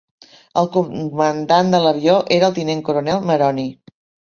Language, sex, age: Catalan, female, 60-69